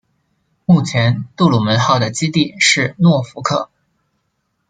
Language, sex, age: Chinese, male, 30-39